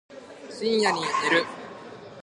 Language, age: Japanese, 19-29